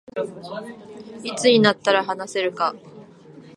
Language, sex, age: Japanese, female, 19-29